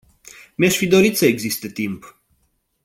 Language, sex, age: Romanian, male, 30-39